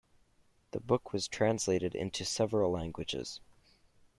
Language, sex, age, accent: English, male, 19-29, Canadian English